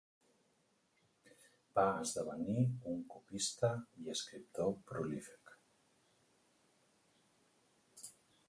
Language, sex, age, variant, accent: Catalan, male, 40-49, Central, tarragoní